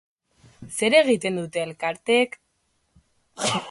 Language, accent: Basque, Erdialdekoa edo Nafarra (Gipuzkoa, Nafarroa)